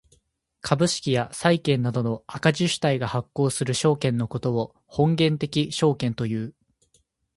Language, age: Japanese, 19-29